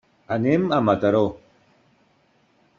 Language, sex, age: Catalan, male, 50-59